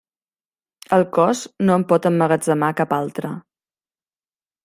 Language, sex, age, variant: Catalan, female, 40-49, Central